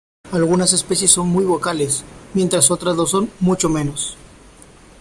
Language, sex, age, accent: Spanish, male, 19-29, México